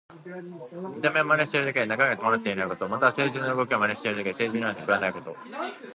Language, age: Japanese, 19-29